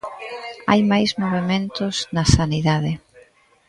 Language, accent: Galician, Central (gheada)